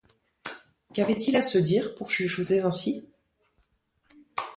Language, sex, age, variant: French, female, 19-29, Français de métropole